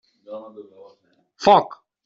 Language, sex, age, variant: Catalan, male, 30-39, Central